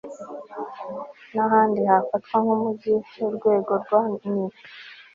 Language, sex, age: Kinyarwanda, female, 19-29